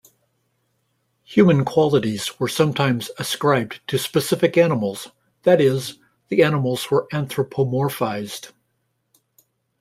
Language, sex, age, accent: English, male, 60-69, United States English